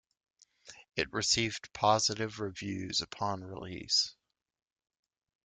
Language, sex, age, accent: English, male, 30-39, United States English